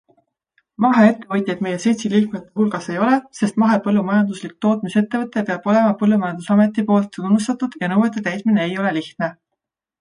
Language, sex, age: Estonian, female, 30-39